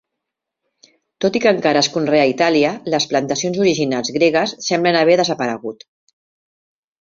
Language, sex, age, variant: Catalan, female, 50-59, Central